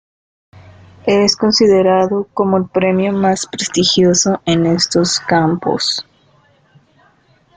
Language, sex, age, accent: Spanish, female, 19-29, México